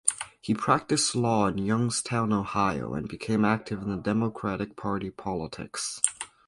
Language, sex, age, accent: English, male, under 19, Canadian English